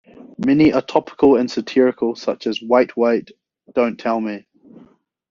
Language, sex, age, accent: English, male, 19-29, New Zealand English